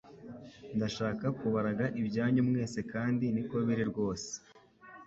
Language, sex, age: Kinyarwanda, male, 19-29